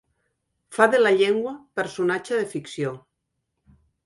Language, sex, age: Catalan, female, 60-69